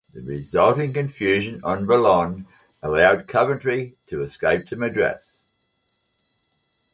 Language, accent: English, Australian English